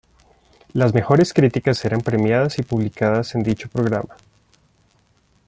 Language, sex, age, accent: Spanish, male, 30-39, Andino-Pacífico: Colombia, Perú, Ecuador, oeste de Bolivia y Venezuela andina